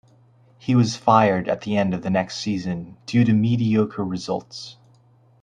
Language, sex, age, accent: English, male, 19-29, United States English